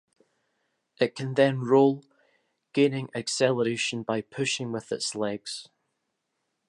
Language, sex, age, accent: English, male, 30-39, Scottish English